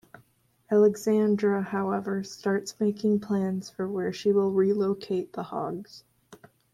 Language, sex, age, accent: English, female, under 19, United States English